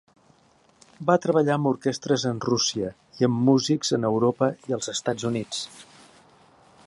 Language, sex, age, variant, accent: Catalan, male, 60-69, Central, central